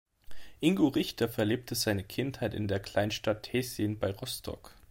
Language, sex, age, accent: German, male, 19-29, Deutschland Deutsch